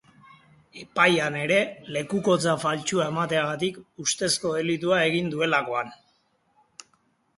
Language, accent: Basque, Mendebalekoa (Araba, Bizkaia, Gipuzkoako mendebaleko herri batzuk)